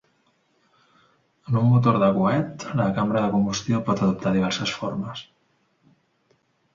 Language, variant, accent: Catalan, Central, central